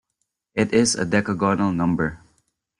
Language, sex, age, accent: English, male, 19-29, Filipino